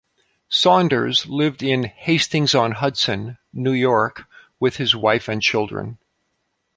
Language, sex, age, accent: English, male, 50-59, United States English